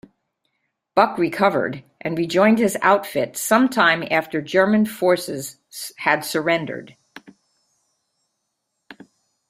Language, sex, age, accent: English, female, 70-79, United States English